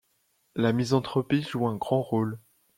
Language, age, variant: French, 19-29, Français de métropole